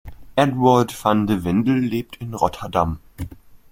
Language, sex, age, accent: German, male, under 19, Deutschland Deutsch